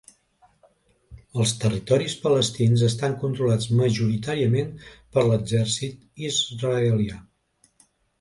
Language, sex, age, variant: Catalan, male, 60-69, Central